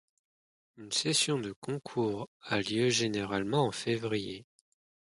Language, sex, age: French, male, 19-29